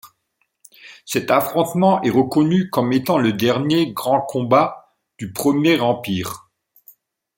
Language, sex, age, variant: French, male, 50-59, Français de métropole